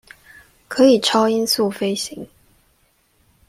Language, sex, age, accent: Chinese, female, 19-29, 出生地：宜蘭縣